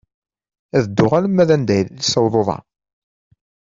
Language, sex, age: Kabyle, male, 30-39